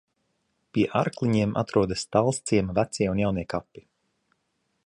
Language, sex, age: Latvian, male, 30-39